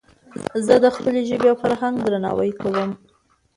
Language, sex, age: Pashto, female, under 19